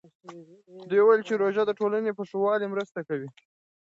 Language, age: Pashto, 19-29